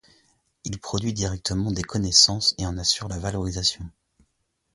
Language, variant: French, Français de métropole